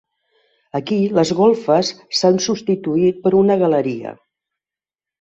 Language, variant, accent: Catalan, Central, central